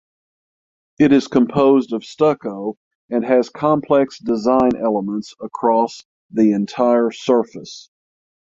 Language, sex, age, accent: English, male, 50-59, United States English; southern United States